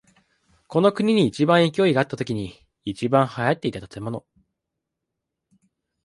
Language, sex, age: Japanese, male, 19-29